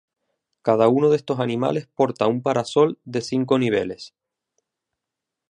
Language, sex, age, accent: Spanish, male, 19-29, España: Islas Canarias